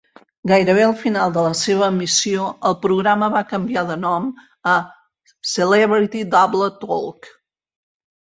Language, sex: Catalan, female